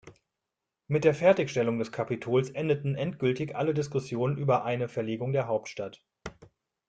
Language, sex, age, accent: German, male, 30-39, Deutschland Deutsch